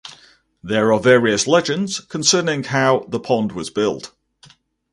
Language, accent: English, England English